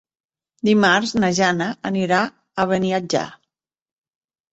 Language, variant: Catalan, Nord-Occidental